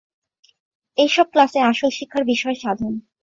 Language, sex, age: Bengali, female, 19-29